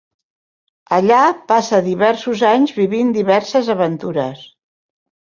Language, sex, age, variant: Catalan, female, 60-69, Central